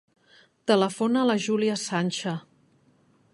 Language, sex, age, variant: Catalan, female, 50-59, Central